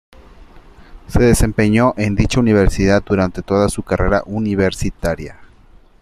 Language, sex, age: Spanish, male, 19-29